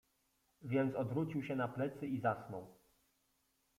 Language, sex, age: Polish, male, 30-39